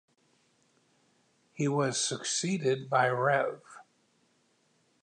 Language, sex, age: English, male, 60-69